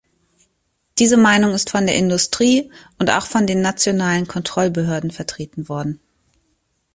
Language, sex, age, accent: German, female, 30-39, Deutschland Deutsch